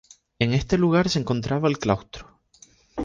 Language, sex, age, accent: Spanish, male, 19-29, España: Islas Canarias